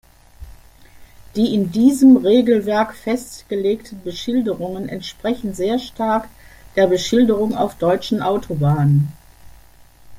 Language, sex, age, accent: German, female, 70-79, Deutschland Deutsch